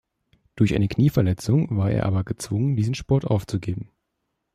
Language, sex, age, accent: German, male, 19-29, Deutschland Deutsch